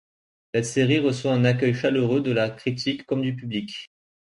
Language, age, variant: French, 30-39, Français de métropole